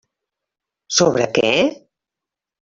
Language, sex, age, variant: Catalan, female, 60-69, Central